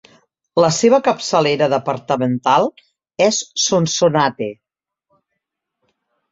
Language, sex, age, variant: Catalan, female, 50-59, Central